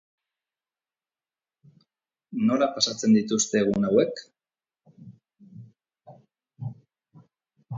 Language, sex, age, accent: Basque, male, 40-49, Mendebalekoa (Araba, Bizkaia, Gipuzkoako mendebaleko herri batzuk)